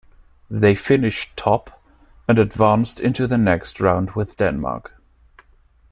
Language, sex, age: English, male, 19-29